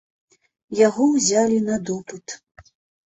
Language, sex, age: Belarusian, female, 50-59